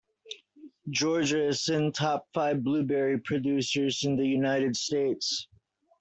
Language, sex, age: English, male, 30-39